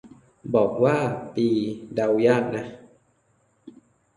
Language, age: Thai, 19-29